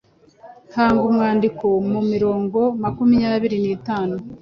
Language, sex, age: Kinyarwanda, female, 19-29